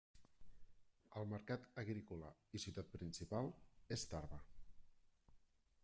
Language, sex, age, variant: Catalan, male, 40-49, Central